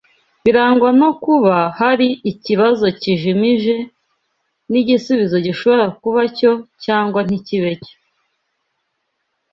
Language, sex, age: Kinyarwanda, female, 19-29